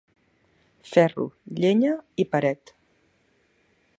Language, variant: Catalan, Central